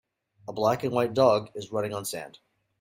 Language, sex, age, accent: English, male, 30-39, United States English